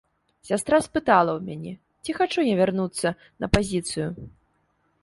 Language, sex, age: Belarusian, female, 19-29